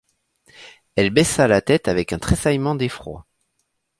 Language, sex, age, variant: French, male, 30-39, Français de métropole